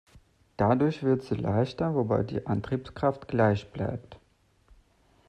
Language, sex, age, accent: German, male, 30-39, Deutschland Deutsch